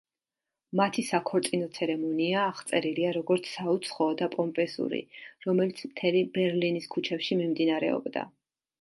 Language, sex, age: Georgian, female, 30-39